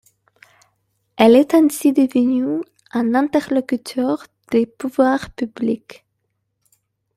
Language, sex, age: French, female, 19-29